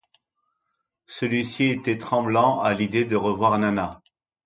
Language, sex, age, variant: French, male, 60-69, Français de métropole